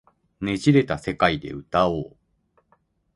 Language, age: Japanese, 40-49